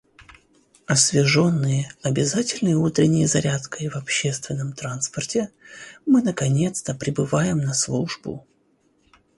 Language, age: Russian, 30-39